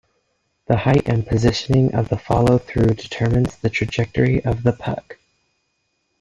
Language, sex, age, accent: English, male, under 19, United States English